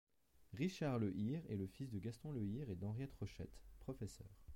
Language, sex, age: French, male, 30-39